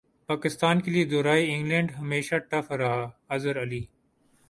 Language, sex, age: Urdu, male, 19-29